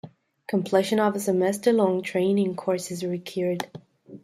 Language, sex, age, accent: English, female, under 19, United States English